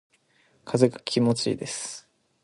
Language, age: Japanese, 19-29